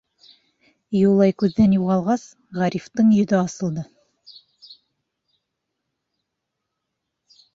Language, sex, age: Bashkir, female, 19-29